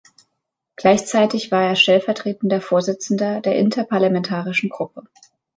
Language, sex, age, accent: German, female, 19-29, Deutschland Deutsch